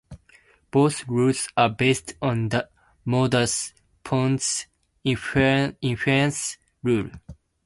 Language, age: English, 19-29